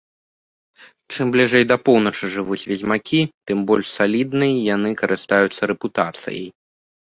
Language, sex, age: Belarusian, male, under 19